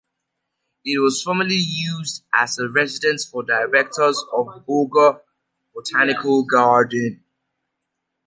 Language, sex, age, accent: English, male, 30-39, United States English